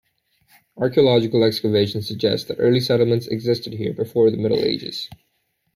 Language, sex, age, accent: English, male, 19-29, Canadian English